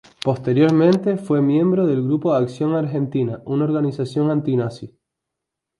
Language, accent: Spanish, España: Sur peninsular (Andalucia, Extremadura, Murcia)